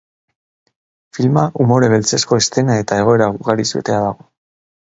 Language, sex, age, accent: Basque, male, 30-39, Mendebalekoa (Araba, Bizkaia, Gipuzkoako mendebaleko herri batzuk)